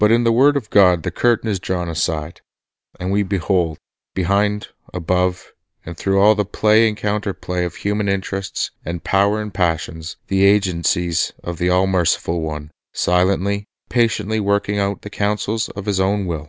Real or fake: real